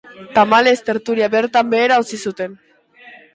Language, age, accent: Basque, under 19, Mendebalekoa (Araba, Bizkaia, Gipuzkoako mendebaleko herri batzuk)